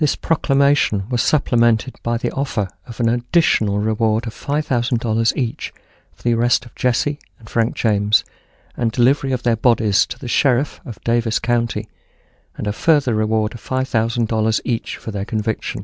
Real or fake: real